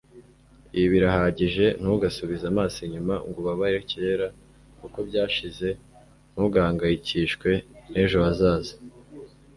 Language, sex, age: Kinyarwanda, male, 19-29